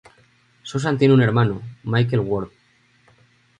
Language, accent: Spanish, España: Centro-Sur peninsular (Madrid, Toledo, Castilla-La Mancha)